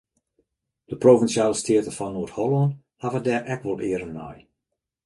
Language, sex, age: Western Frisian, male, 50-59